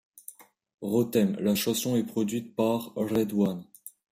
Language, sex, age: French, male, 19-29